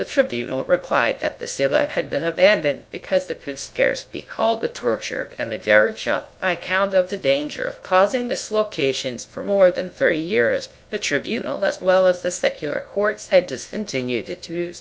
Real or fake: fake